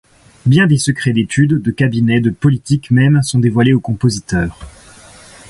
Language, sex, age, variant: French, male, 19-29, Français de métropole